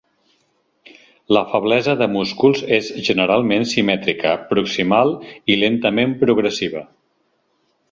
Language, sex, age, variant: Catalan, male, 50-59, Central